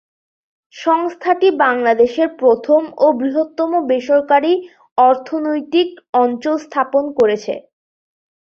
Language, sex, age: Bengali, female, 19-29